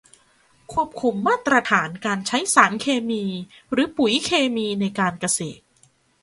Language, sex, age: Thai, female, 19-29